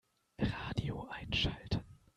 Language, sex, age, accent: German, male, 19-29, Deutschland Deutsch